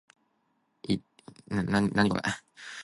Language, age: Cantonese, 19-29